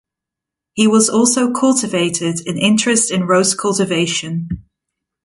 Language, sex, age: English, female, 19-29